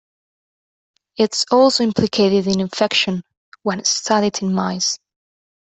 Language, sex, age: English, female, 19-29